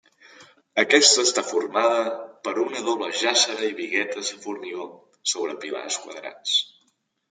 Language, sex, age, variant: Catalan, male, 19-29, Balear